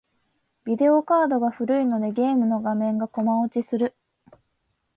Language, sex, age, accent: Japanese, female, 19-29, 関東